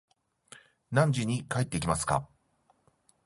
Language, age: Japanese, 50-59